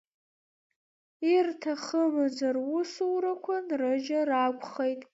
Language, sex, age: Abkhazian, female, under 19